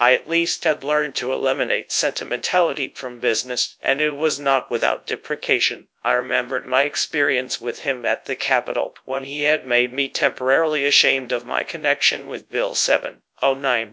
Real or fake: fake